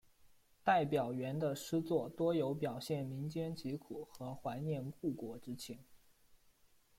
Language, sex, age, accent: Chinese, male, 19-29, 出生地：四川省